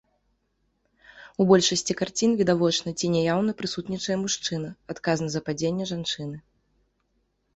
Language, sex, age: Belarusian, female, 19-29